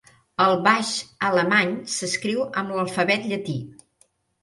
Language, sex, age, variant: Catalan, female, 60-69, Central